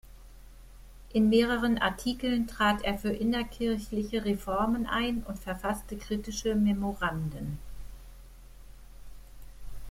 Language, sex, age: German, female, 50-59